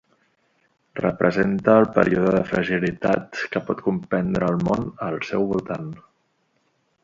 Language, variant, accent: Catalan, Central, central